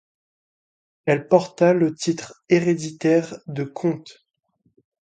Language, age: French, 19-29